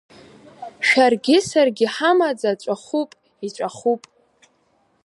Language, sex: Abkhazian, female